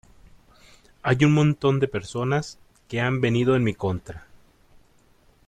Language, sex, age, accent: Spanish, male, 40-49, México